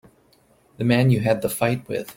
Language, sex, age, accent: English, male, 40-49, United States English